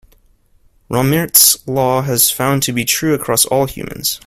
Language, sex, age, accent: English, male, 19-29, United States English